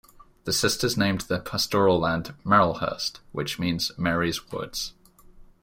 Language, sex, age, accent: English, male, 19-29, England English